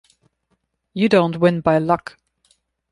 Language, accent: English, United States English